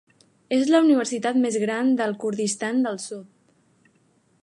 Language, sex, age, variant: Catalan, female, 19-29, Central